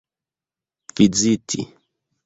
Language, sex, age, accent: Esperanto, male, 30-39, Internacia